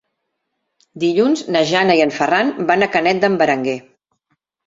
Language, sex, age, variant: Catalan, female, 50-59, Central